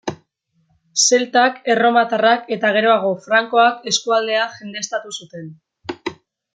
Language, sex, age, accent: Basque, female, under 19, Erdialdekoa edo Nafarra (Gipuzkoa, Nafarroa)